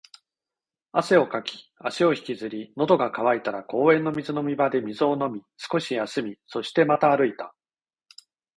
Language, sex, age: Japanese, male, 40-49